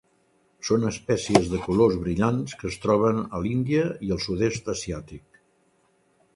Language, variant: Catalan, Central